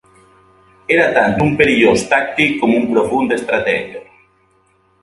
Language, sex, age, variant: Catalan, male, 40-49, Valencià meridional